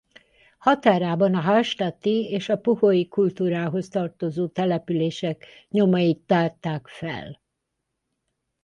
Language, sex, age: Hungarian, female, 70-79